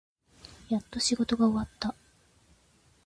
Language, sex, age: Japanese, female, 19-29